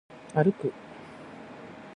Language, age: Japanese, 60-69